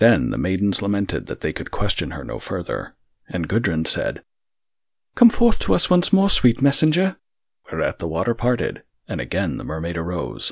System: none